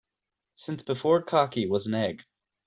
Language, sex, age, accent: English, male, 19-29, United States English